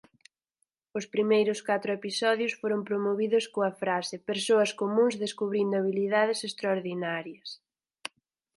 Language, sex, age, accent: Galician, female, 19-29, Central (sen gheada)